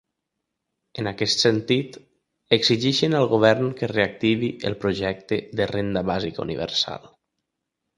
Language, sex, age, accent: Catalan, male, 30-39, valencià